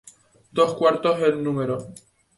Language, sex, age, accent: Spanish, male, 19-29, España: Islas Canarias